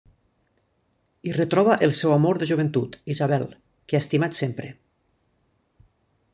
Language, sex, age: Catalan, male, 40-49